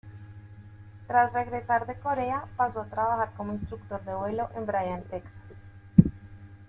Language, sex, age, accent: Spanish, female, 30-39, Andino-Pacífico: Colombia, Perú, Ecuador, oeste de Bolivia y Venezuela andina